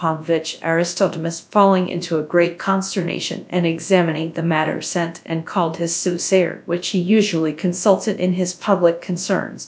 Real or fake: fake